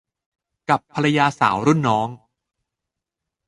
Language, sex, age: Thai, male, 40-49